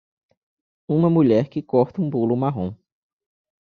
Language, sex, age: Portuguese, male, 19-29